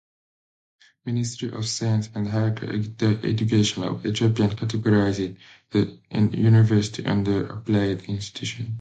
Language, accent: English, Welsh English